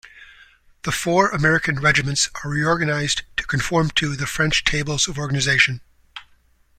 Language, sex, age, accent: English, male, 50-59, United States English